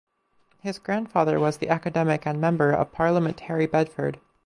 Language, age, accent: English, 19-29, United States English